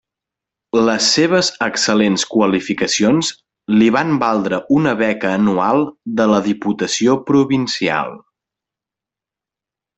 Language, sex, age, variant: Catalan, male, 19-29, Central